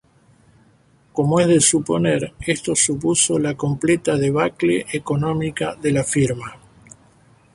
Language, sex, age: Spanish, male, 70-79